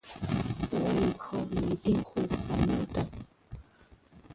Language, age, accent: Chinese, under 19, 出生地：福建省